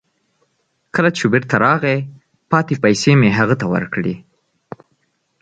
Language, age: Pashto, 19-29